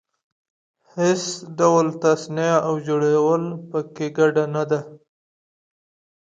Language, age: Pashto, 30-39